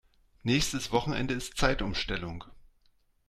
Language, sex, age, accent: German, male, 40-49, Deutschland Deutsch